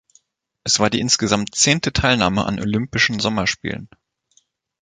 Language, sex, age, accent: German, male, 19-29, Deutschland Deutsch